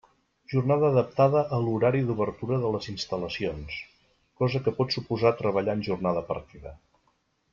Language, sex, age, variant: Catalan, male, 40-49, Central